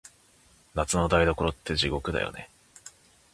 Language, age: Japanese, 19-29